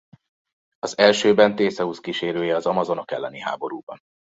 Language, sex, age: Hungarian, male, 30-39